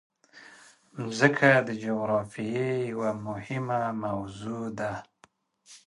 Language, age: Pashto, 50-59